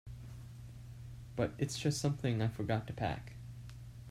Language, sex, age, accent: English, male, 19-29, United States English